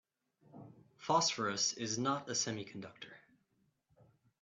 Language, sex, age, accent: English, male, 19-29, United States English